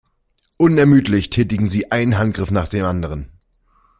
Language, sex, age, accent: German, male, 30-39, Deutschland Deutsch